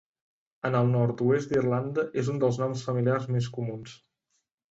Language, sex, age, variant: Catalan, male, 19-29, Central